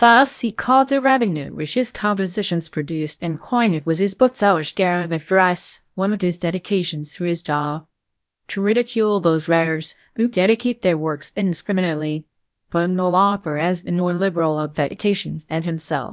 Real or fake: fake